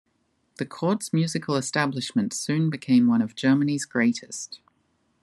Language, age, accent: English, 30-39, Australian English